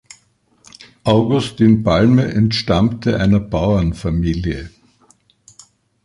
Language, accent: German, Österreichisches Deutsch